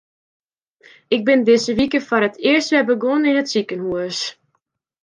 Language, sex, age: Western Frisian, female, 19-29